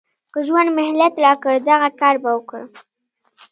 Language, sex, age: Pashto, female, under 19